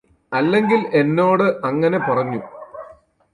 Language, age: Malayalam, 60-69